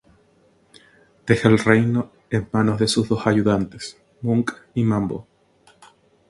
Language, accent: Spanish, Chileno: Chile, Cuyo